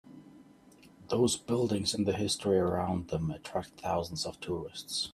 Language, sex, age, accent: English, male, 30-39, England English